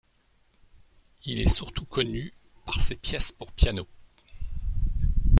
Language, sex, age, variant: French, male, 50-59, Français de métropole